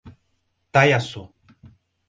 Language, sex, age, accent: Portuguese, male, 30-39, Nordestino